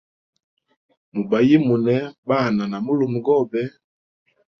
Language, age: Hemba, 40-49